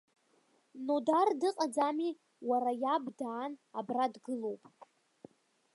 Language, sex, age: Abkhazian, female, under 19